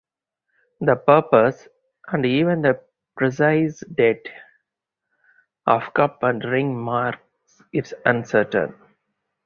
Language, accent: English, India and South Asia (India, Pakistan, Sri Lanka)